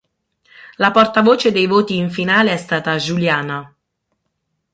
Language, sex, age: Italian, male, 30-39